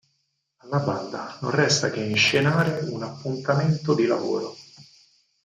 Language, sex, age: Italian, male, 30-39